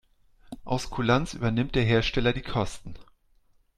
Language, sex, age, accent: German, male, 40-49, Deutschland Deutsch